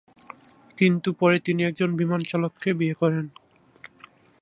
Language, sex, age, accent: Bengali, male, 19-29, প্রমিত বাংলা